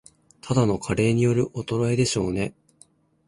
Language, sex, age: Japanese, female, 19-29